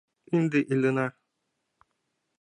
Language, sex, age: Mari, male, 19-29